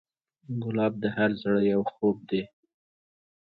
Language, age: Pashto, 30-39